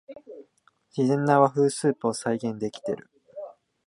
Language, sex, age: Japanese, male, under 19